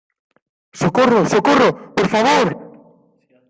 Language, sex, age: Spanish, male, 19-29